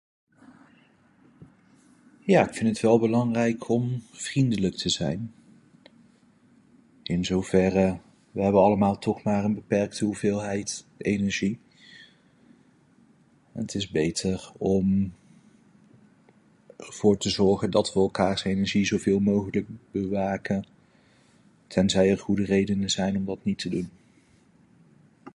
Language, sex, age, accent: Dutch, male, 30-39, Nederlands Nederlands